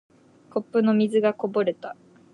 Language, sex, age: Japanese, female, 19-29